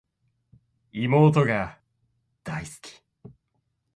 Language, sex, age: Japanese, male, 19-29